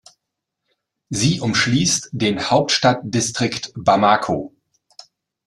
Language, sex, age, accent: German, male, 40-49, Deutschland Deutsch